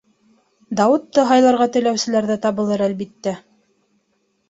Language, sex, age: Bashkir, female, 19-29